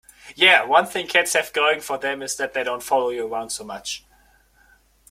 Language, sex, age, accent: English, male, 19-29, United States English